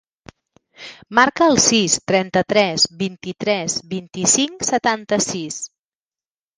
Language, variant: Catalan, Central